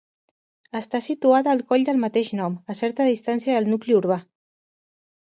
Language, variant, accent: Catalan, Central, central